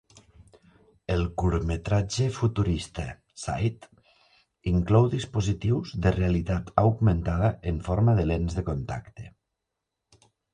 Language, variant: Catalan, Nord-Occidental